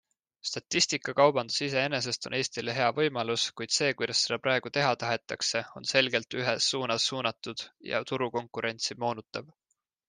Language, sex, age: Estonian, male, 19-29